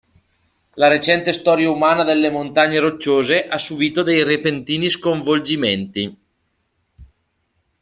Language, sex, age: Italian, male, 30-39